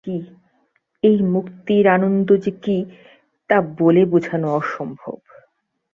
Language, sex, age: Bengali, female, 19-29